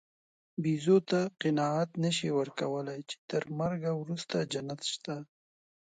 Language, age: Pashto, 19-29